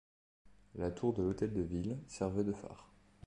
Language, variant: French, Français de métropole